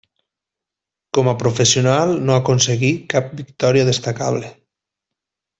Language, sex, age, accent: Catalan, male, 30-39, valencià